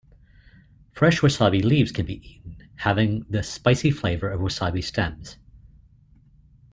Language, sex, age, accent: English, male, 40-49, United States English